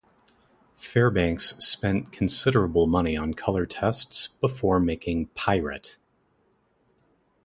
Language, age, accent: English, 30-39, United States English